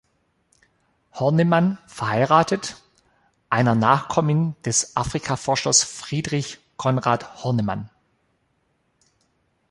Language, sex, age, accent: German, male, 40-49, Deutschland Deutsch